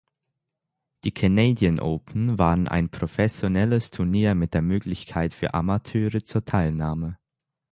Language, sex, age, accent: German, male, under 19, Deutschland Deutsch; Schweizerdeutsch